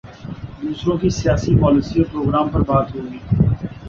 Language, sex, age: Urdu, male, 40-49